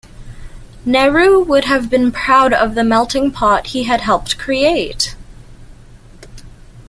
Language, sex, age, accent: English, female, under 19, Canadian English